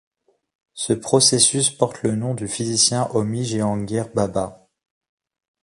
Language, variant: French, Français de métropole